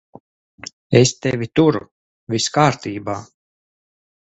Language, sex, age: Latvian, male, 40-49